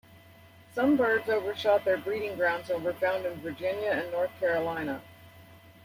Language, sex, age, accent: English, female, 40-49, United States English